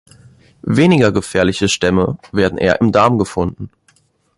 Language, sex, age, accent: German, male, 19-29, Deutschland Deutsch